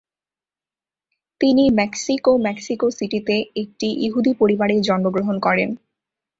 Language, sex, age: Bengali, female, 19-29